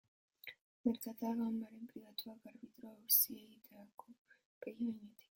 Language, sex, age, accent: Basque, female, 19-29, Mendebalekoa (Araba, Bizkaia, Gipuzkoako mendebaleko herri batzuk)